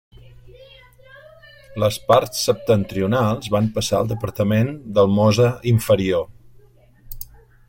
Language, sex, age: Catalan, male, 50-59